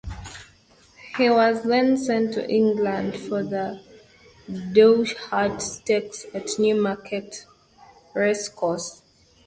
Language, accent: English, United States English